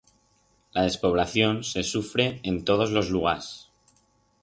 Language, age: Aragonese, 40-49